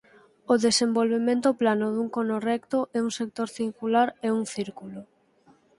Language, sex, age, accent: Galician, female, under 19, Oriental (común en zona oriental)